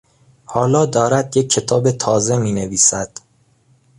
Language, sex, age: Persian, male, 19-29